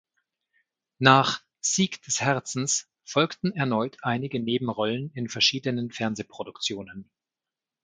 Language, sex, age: German, male, 40-49